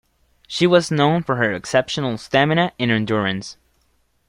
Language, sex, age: English, male, under 19